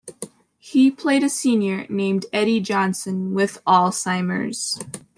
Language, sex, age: English, female, under 19